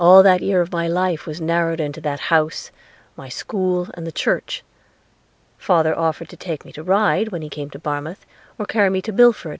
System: none